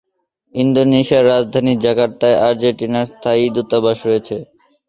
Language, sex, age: Bengali, male, under 19